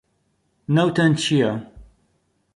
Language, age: Central Kurdish, 30-39